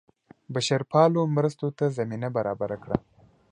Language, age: Pashto, 19-29